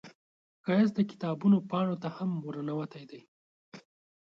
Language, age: Pashto, 19-29